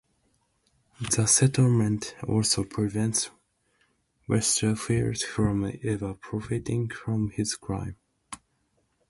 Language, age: English, 19-29